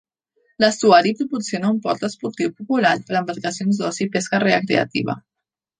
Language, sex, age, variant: Catalan, female, 19-29, Central